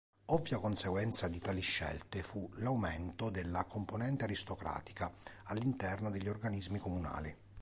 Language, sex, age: Italian, male, 40-49